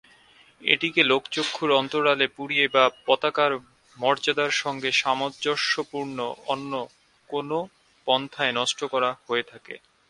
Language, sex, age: Bengali, male, 19-29